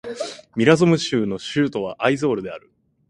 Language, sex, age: Japanese, male, 19-29